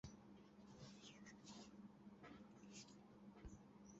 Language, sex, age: Bengali, female, 19-29